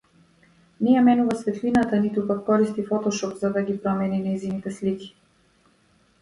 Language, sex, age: Macedonian, female, 40-49